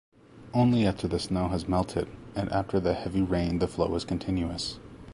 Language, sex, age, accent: English, male, 30-39, United States English